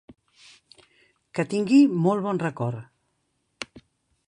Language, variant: Catalan, Central